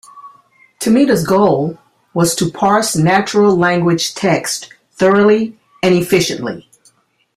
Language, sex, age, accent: English, female, 60-69, United States English